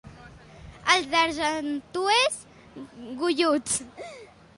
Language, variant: Catalan, Central